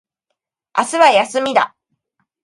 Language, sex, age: Japanese, female, 40-49